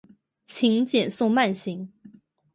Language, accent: Chinese, 出生地：吉林省